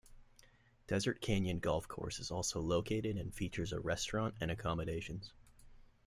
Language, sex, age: English, male, 19-29